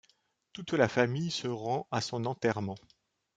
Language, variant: French, Français de métropole